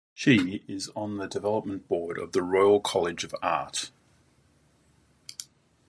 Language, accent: English, Australian English